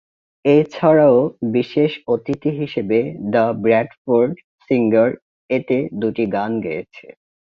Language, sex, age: Bengali, male, 19-29